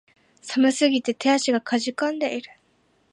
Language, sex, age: Japanese, female, 19-29